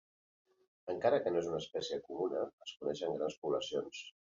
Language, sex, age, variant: Catalan, male, 50-59, Central